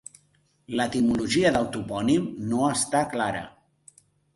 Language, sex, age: Catalan, male, 40-49